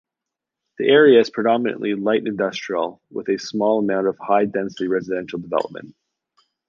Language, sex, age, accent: English, male, 40-49, Canadian English